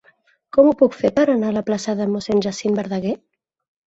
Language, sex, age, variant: Catalan, female, 30-39, Central